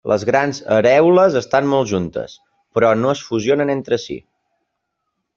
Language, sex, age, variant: Catalan, female, 30-39, Central